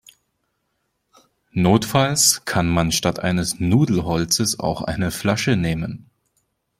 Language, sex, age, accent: German, male, 19-29, Deutschland Deutsch